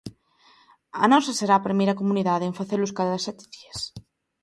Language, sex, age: Galician, female, 19-29